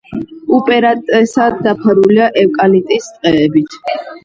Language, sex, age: Georgian, female, under 19